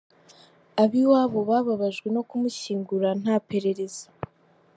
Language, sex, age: Kinyarwanda, female, 19-29